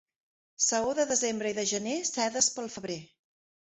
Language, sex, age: Catalan, female, 40-49